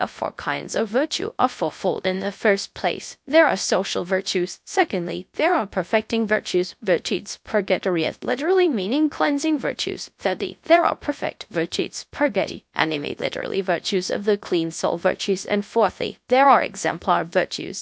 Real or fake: fake